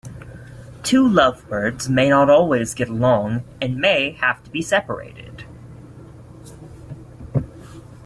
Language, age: English, 19-29